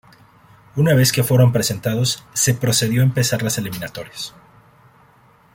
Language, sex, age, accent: Spanish, male, 30-39, México